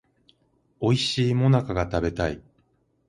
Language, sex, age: Japanese, male, 19-29